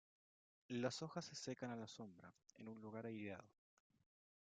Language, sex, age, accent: Spanish, male, 30-39, Chileno: Chile, Cuyo